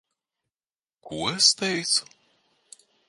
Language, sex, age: Latvian, male, 40-49